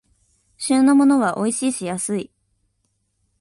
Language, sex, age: Japanese, female, 19-29